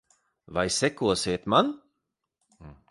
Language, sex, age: Latvian, male, 30-39